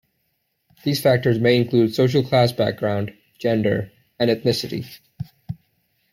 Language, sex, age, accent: English, male, 19-29, Canadian English